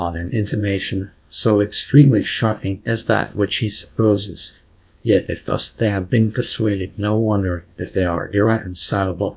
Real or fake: fake